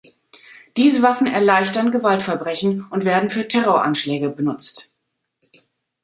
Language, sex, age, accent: German, female, 50-59, Deutschland Deutsch